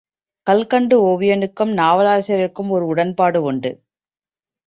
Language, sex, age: Tamil, female, 30-39